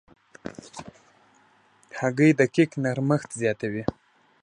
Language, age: Pashto, 19-29